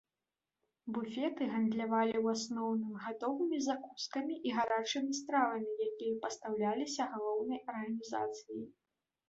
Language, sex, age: Belarusian, female, 19-29